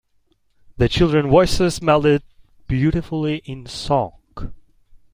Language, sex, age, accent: English, male, 19-29, United States English